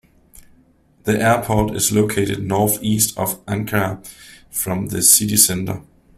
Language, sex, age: English, male, 19-29